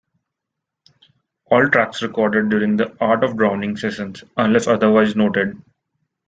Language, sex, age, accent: English, male, 19-29, India and South Asia (India, Pakistan, Sri Lanka)